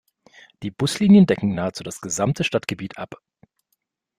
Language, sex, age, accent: German, male, 40-49, Deutschland Deutsch